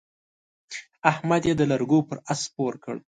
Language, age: Pashto, 19-29